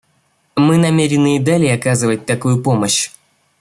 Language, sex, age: Russian, male, under 19